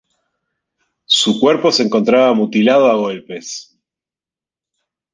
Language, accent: Spanish, Rioplatense: Argentina, Uruguay, este de Bolivia, Paraguay